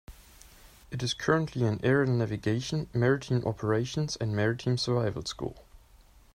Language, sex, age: English, male, 19-29